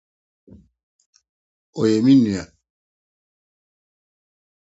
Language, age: Akan, 60-69